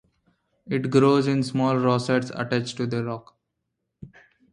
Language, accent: English, India and South Asia (India, Pakistan, Sri Lanka)